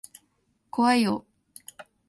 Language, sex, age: Japanese, female, under 19